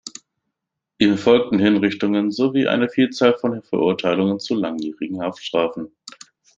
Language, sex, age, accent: German, male, 19-29, Deutschland Deutsch